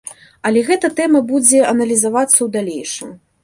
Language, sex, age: Belarusian, female, 30-39